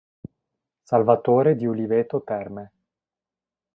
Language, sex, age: Italian, male, 19-29